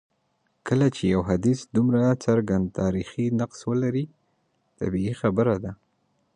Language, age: Pashto, 19-29